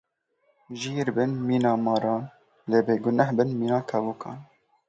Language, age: Kurdish, 19-29